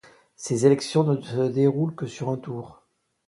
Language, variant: French, Français de métropole